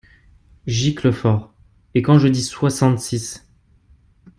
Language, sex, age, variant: French, male, 19-29, Français de métropole